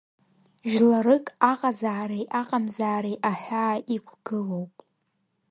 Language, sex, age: Abkhazian, female, 19-29